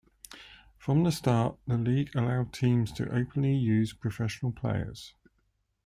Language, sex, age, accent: English, male, 40-49, England English